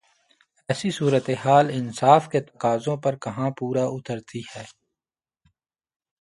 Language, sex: Urdu, male